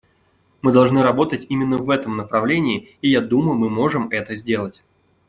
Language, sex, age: Russian, male, 30-39